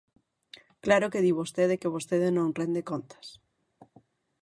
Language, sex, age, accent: Galician, female, 30-39, Oriental (común en zona oriental); Normativo (estándar)